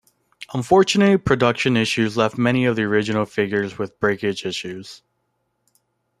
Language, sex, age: English, male, under 19